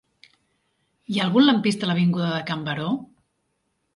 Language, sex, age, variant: Catalan, female, 40-49, Central